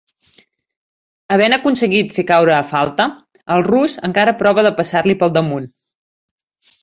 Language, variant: Catalan, Central